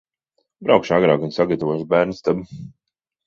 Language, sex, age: Latvian, male, 30-39